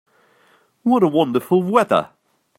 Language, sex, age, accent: English, male, 30-39, England English